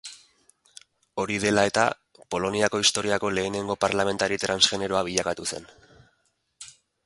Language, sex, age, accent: Basque, male, 30-39, Erdialdekoa edo Nafarra (Gipuzkoa, Nafarroa)